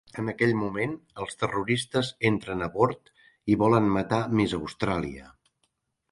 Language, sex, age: Catalan, male, 60-69